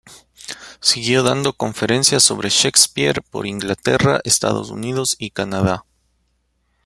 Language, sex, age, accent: Spanish, male, 19-29, Andino-Pacífico: Colombia, Perú, Ecuador, oeste de Bolivia y Venezuela andina